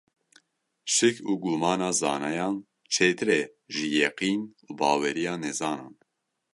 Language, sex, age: Kurdish, male, 19-29